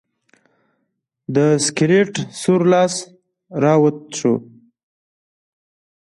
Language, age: Pashto, 19-29